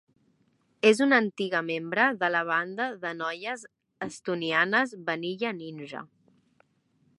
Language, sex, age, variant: Catalan, female, 40-49, Central